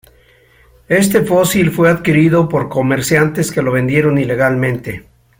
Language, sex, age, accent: Spanish, male, 70-79, México